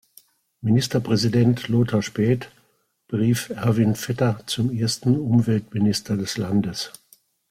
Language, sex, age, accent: German, male, 60-69, Deutschland Deutsch